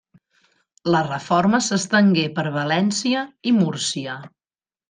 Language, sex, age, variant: Catalan, female, 50-59, Central